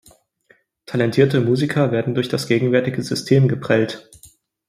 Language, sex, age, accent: German, male, 19-29, Deutschland Deutsch